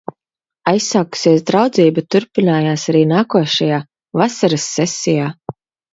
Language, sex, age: Latvian, female, 30-39